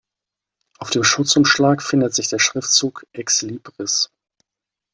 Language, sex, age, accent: German, male, 40-49, Deutschland Deutsch